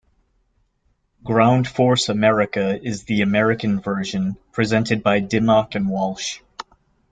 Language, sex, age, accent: English, male, 30-39, United States English